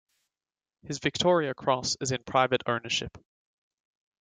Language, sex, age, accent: English, male, 19-29, Australian English